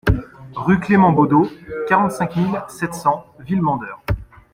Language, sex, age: French, male, 19-29